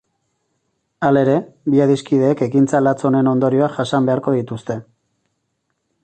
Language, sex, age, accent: Basque, male, 40-49, Erdialdekoa edo Nafarra (Gipuzkoa, Nafarroa)